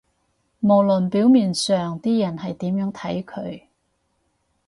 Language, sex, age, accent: Cantonese, female, 30-39, 广州音